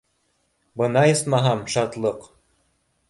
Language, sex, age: Bashkir, male, 19-29